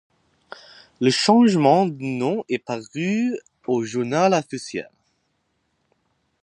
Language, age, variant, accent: French, under 19, Français d'Amérique du Nord, Français des États-Unis